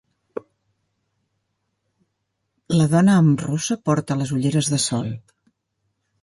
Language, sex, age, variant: Catalan, female, 50-59, Central